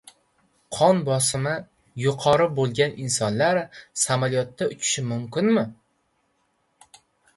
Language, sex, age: Uzbek, male, 19-29